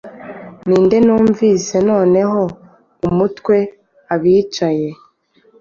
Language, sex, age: Kinyarwanda, female, 19-29